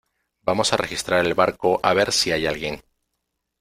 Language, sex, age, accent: Spanish, male, 40-49, Andino-Pacífico: Colombia, Perú, Ecuador, oeste de Bolivia y Venezuela andina